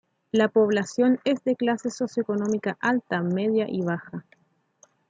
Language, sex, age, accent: Spanish, female, 30-39, Chileno: Chile, Cuyo